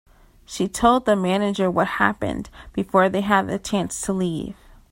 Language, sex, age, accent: English, female, 19-29, United States English